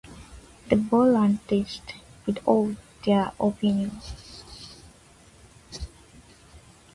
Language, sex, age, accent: English, female, 19-29, United States English